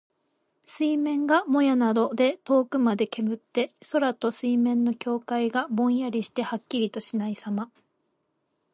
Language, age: Japanese, 19-29